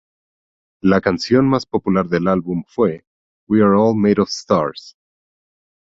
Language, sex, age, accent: Spanish, male, 30-39, México